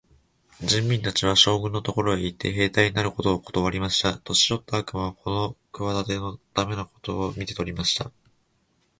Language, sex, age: Japanese, male, 19-29